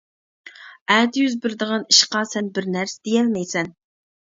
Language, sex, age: Uyghur, female, 19-29